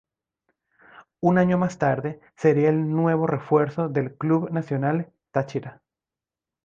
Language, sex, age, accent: Spanish, male, 30-39, Caribe: Cuba, Venezuela, Puerto Rico, República Dominicana, Panamá, Colombia caribeña, México caribeño, Costa del golfo de México